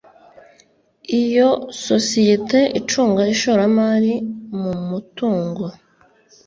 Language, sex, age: Kinyarwanda, female, 19-29